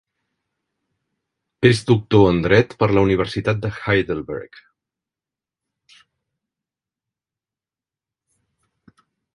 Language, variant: Catalan, Central